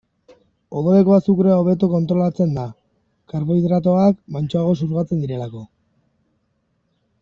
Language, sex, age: Basque, female, 19-29